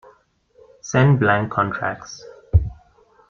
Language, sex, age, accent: English, male, 19-29, Southern African (South Africa, Zimbabwe, Namibia)